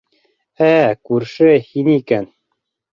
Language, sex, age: Bashkir, male, 30-39